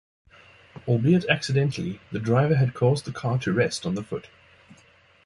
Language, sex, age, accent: English, male, 30-39, Southern African (South Africa, Zimbabwe, Namibia)